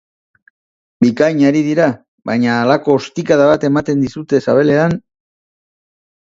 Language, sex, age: Basque, male, 50-59